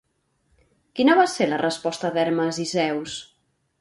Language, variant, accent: Catalan, Central, central